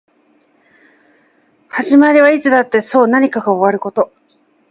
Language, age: Japanese, 30-39